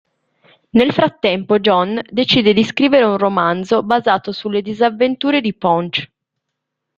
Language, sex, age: Italian, male, 30-39